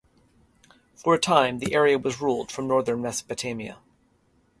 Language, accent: English, United States English